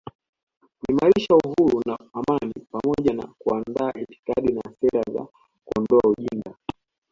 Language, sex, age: Swahili, male, 19-29